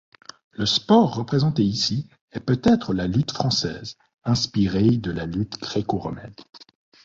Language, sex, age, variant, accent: French, male, 40-49, Français d'Europe, Français de Suisse